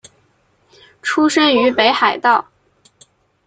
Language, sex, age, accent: Chinese, female, 19-29, 出生地：河南省